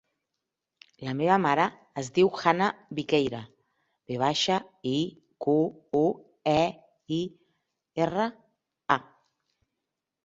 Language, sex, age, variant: Catalan, female, 40-49, Central